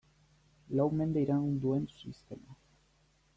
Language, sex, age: Basque, male, 19-29